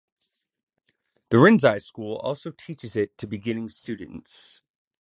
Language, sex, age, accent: English, male, 19-29, United States English